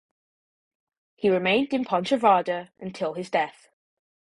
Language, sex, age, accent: English, male, under 19, England English